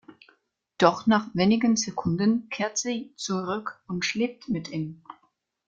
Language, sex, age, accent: German, female, 19-29, Deutschland Deutsch